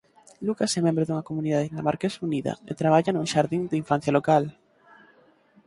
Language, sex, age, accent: Galician, male, 19-29, Normativo (estándar)